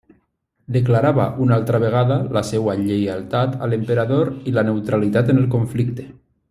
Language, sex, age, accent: Catalan, male, 30-39, valencià